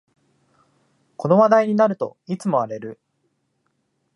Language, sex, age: Japanese, male, 19-29